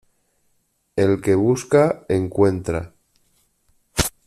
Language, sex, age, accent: Spanish, male, 40-49, España: Norte peninsular (Asturias, Castilla y León, Cantabria, País Vasco, Navarra, Aragón, La Rioja, Guadalajara, Cuenca)